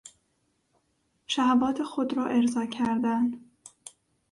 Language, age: Persian, 30-39